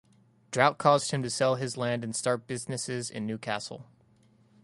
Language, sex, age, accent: English, male, 19-29, United States English